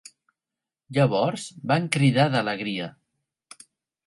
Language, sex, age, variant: Catalan, male, 40-49, Central